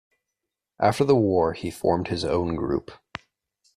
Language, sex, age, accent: English, male, 19-29, United States English